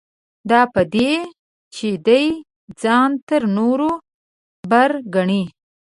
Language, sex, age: Pashto, female, 19-29